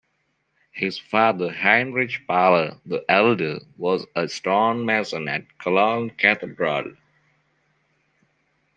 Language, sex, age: English, male, 19-29